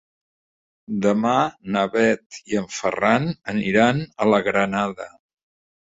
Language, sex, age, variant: Catalan, male, 60-69, Central